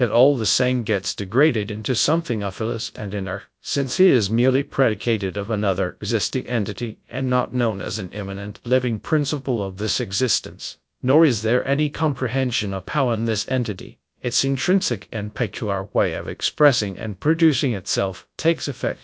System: TTS, GradTTS